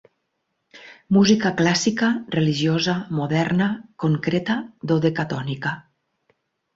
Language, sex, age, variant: Catalan, female, 50-59, Nord-Occidental